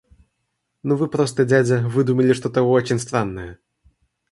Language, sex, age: Russian, male, 19-29